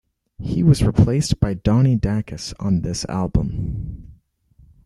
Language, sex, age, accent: English, male, under 19, Canadian English